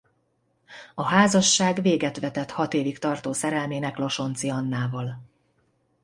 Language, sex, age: Hungarian, female, 50-59